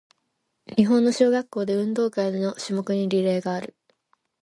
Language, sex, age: Japanese, female, 19-29